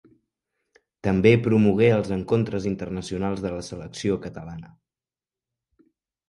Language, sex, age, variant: Catalan, male, 19-29, Central